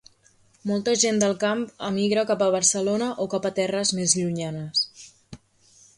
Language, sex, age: Catalan, female, 19-29